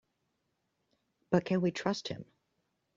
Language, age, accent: English, 30-39, Canadian English